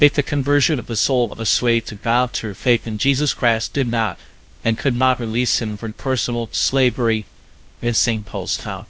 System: TTS, VITS